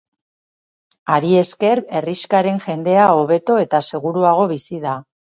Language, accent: Basque, Erdialdekoa edo Nafarra (Gipuzkoa, Nafarroa)